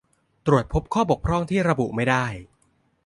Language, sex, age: Thai, male, 19-29